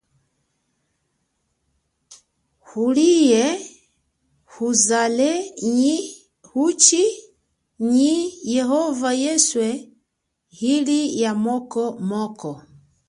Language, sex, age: Chokwe, female, 30-39